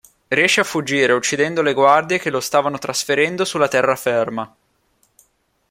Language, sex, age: Italian, male, 19-29